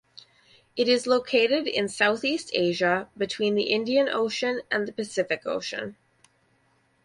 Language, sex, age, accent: English, female, 30-39, Canadian English